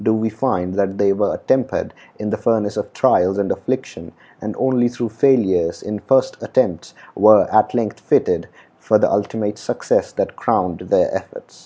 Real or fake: real